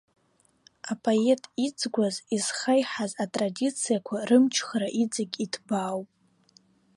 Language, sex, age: Abkhazian, female, 19-29